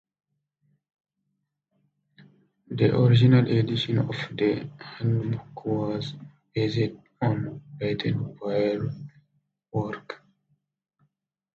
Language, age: English, 19-29